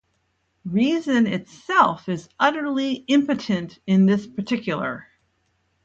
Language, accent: English, United States English